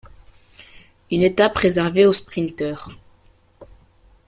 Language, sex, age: French, male, under 19